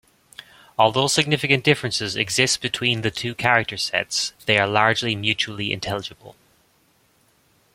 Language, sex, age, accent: English, male, 30-39, Irish English